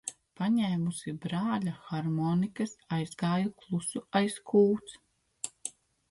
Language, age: Latvian, 30-39